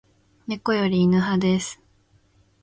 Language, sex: Japanese, female